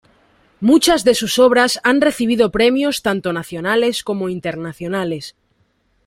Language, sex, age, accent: Spanish, female, 19-29, España: Centro-Sur peninsular (Madrid, Toledo, Castilla-La Mancha)